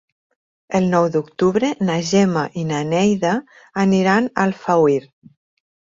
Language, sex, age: Catalan, female, 40-49